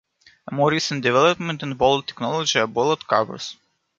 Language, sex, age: English, male, 19-29